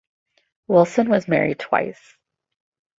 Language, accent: English, United States English